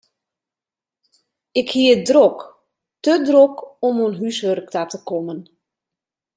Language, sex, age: Western Frisian, female, 40-49